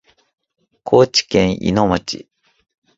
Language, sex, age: Japanese, male, 19-29